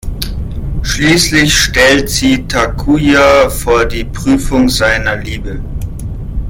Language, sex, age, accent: German, male, 30-39, Deutschland Deutsch